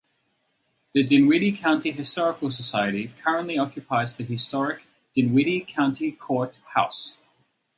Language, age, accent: English, 30-39, Australian English